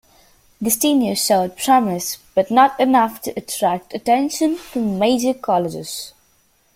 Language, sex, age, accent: English, female, under 19, United States English